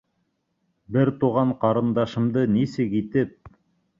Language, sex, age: Bashkir, male, 30-39